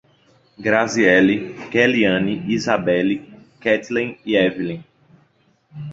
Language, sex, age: Portuguese, male, 19-29